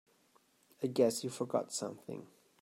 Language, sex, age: English, male, 19-29